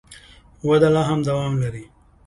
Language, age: Pashto, 19-29